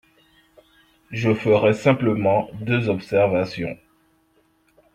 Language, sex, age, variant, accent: French, male, 40-49, Français des départements et régions d'outre-mer, Français de Guadeloupe